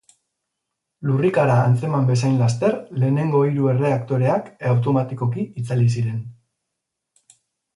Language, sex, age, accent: Basque, male, 40-49, Mendebalekoa (Araba, Bizkaia, Gipuzkoako mendebaleko herri batzuk)